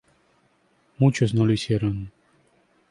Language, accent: Spanish, Caribe: Cuba, Venezuela, Puerto Rico, República Dominicana, Panamá, Colombia caribeña, México caribeño, Costa del golfo de México